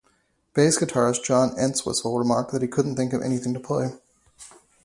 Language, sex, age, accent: English, male, 30-39, United States English